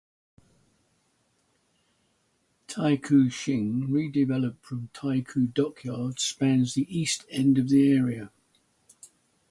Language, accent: English, England English